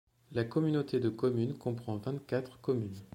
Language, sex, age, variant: French, male, under 19, Français de métropole